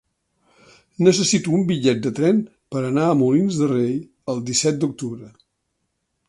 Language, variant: Catalan, Central